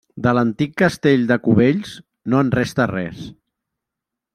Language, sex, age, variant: Catalan, male, 50-59, Central